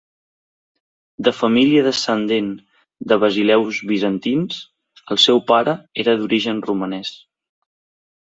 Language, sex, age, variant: Catalan, male, 19-29, Central